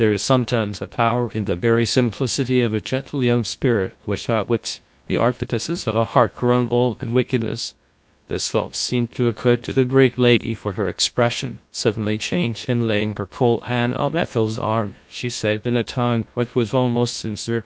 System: TTS, GlowTTS